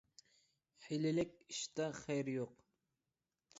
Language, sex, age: Uyghur, male, 30-39